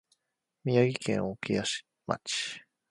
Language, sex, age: Japanese, male, 19-29